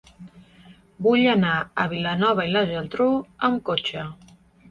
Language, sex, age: Catalan, female, 40-49